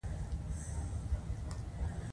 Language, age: Pashto, 19-29